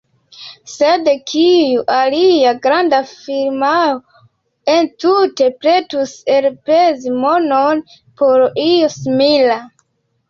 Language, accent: Esperanto, Internacia